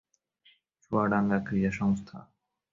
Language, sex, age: Bengali, male, 19-29